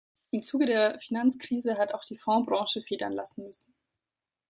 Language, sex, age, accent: German, female, 19-29, Deutschland Deutsch